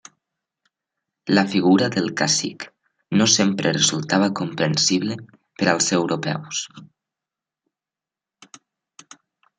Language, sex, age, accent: Catalan, male, under 19, valencià